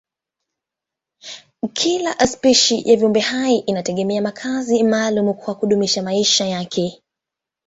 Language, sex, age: Swahili, female, 19-29